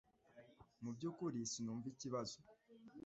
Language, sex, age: Kinyarwanda, male, under 19